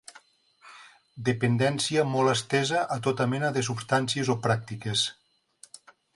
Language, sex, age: Catalan, male, 60-69